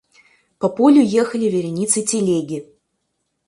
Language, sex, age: Russian, female, 19-29